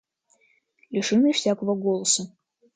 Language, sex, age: Russian, male, under 19